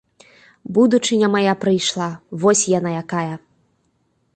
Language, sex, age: Belarusian, female, 19-29